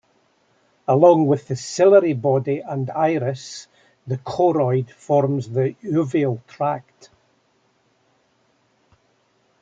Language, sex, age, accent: English, male, 70-79, Scottish English